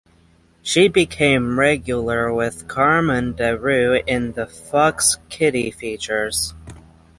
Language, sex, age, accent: English, male, 19-29, United States English; England English